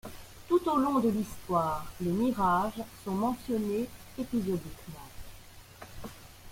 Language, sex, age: French, female, 60-69